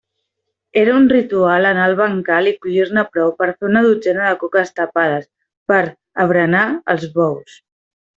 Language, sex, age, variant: Catalan, female, 30-39, Central